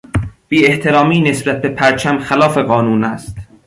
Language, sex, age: Persian, male, under 19